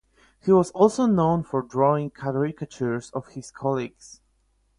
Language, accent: English, Slavic; polish